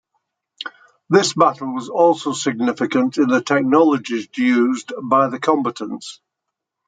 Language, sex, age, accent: English, male, 70-79, England English